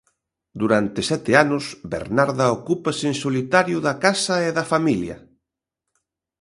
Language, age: Galician, 50-59